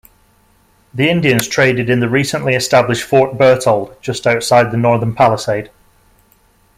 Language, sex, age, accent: English, male, 50-59, England English